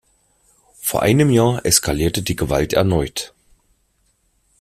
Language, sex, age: German, male, 30-39